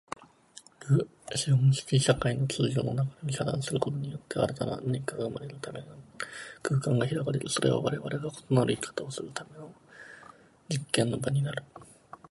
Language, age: Japanese, 19-29